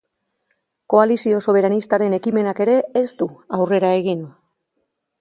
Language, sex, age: Basque, female, 50-59